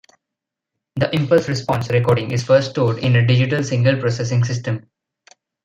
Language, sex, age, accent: English, male, 19-29, India and South Asia (India, Pakistan, Sri Lanka)